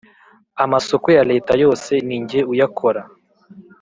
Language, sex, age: Kinyarwanda, male, 19-29